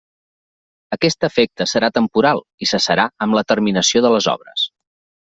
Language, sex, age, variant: Catalan, male, 30-39, Central